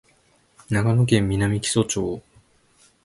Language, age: Japanese, 19-29